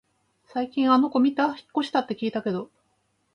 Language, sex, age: Japanese, female, 50-59